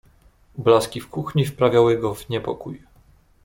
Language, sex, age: Polish, male, 19-29